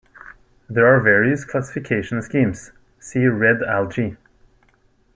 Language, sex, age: English, male, 19-29